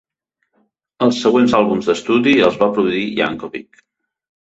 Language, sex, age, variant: Catalan, male, 50-59, Central